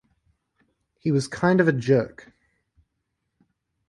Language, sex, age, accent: English, male, 19-29, Australian English